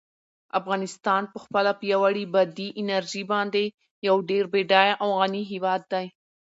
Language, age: Pashto, 19-29